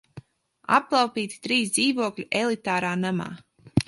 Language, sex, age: Latvian, female, 19-29